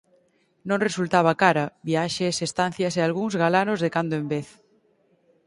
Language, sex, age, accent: Galician, female, 19-29, Oriental (común en zona oriental)